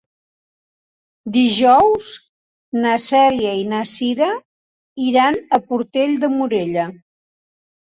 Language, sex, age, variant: Catalan, female, 60-69, Central